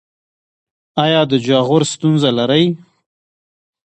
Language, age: Pashto, 30-39